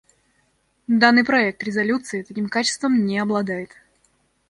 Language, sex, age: Russian, female, under 19